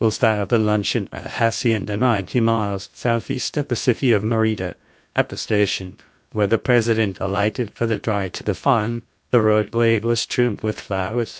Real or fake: fake